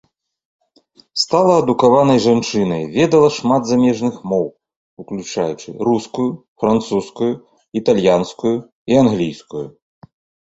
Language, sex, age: Belarusian, male, 40-49